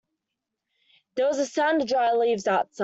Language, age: English, under 19